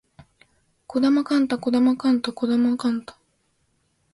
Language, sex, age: Japanese, female, under 19